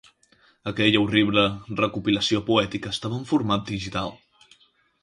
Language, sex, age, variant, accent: Catalan, male, under 19, Central, central; valencià